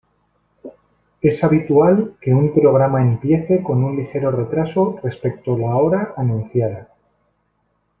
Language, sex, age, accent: Spanish, male, 30-39, España: Norte peninsular (Asturias, Castilla y León, Cantabria, País Vasco, Navarra, Aragón, La Rioja, Guadalajara, Cuenca)